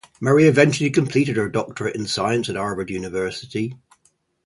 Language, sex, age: English, male, 50-59